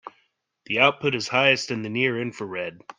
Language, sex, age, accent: English, male, 30-39, United States English